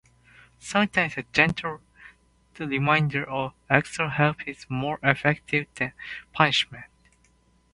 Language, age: English, 19-29